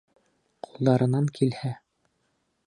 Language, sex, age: Bashkir, male, 30-39